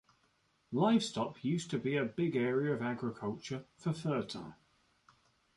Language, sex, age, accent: English, male, 30-39, England English